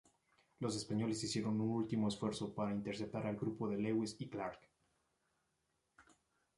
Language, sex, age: Spanish, male, 19-29